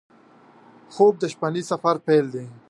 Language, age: Pashto, 19-29